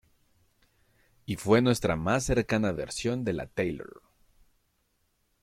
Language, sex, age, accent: Spanish, male, 19-29, México